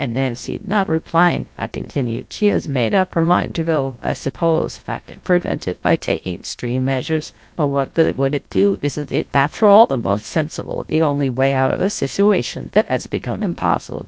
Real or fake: fake